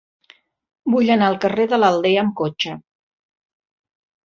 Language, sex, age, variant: Catalan, female, 50-59, Central